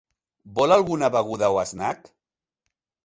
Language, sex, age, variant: Catalan, male, 40-49, Central